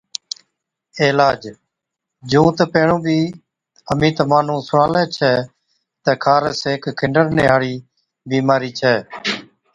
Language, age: Od, 40-49